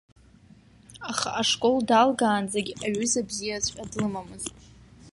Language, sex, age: Abkhazian, female, under 19